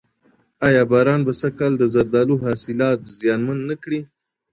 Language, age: Pashto, 30-39